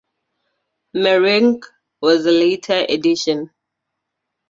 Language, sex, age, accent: English, female, 30-39, Southern African (South Africa, Zimbabwe, Namibia)